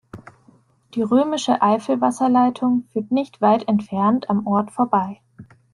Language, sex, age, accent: German, female, 19-29, Deutschland Deutsch